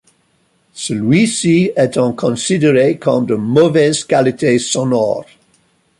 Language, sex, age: French, male, 60-69